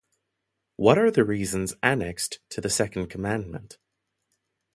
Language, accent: English, Southern African (South Africa, Zimbabwe, Namibia)